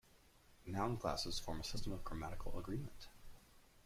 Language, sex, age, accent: English, male, 19-29, United States English